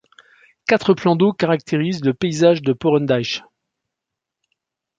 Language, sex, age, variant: French, male, 60-69, Français de métropole